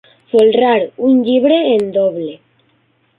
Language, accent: Catalan, valencià